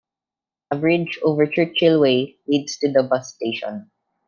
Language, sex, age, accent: English, male, under 19, Filipino